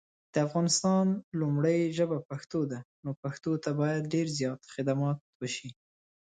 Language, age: Pashto, 30-39